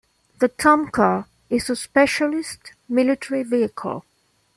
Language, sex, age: English, female, 40-49